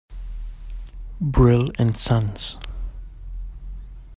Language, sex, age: English, male, 19-29